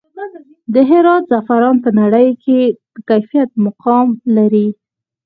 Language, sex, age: Pashto, female, 19-29